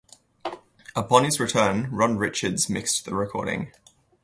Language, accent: English, Australian English